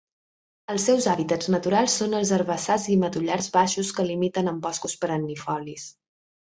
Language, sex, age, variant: Catalan, female, 19-29, Central